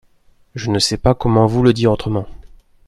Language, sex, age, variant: French, male, 19-29, Français de métropole